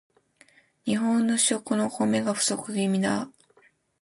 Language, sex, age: Japanese, female, 40-49